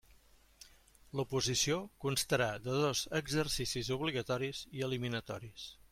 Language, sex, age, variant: Catalan, male, 50-59, Central